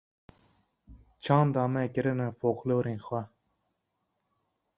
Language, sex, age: Kurdish, male, 19-29